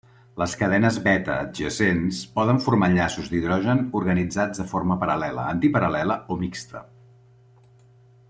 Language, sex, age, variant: Catalan, male, 40-49, Central